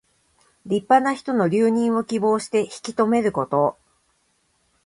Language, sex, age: Japanese, female, 50-59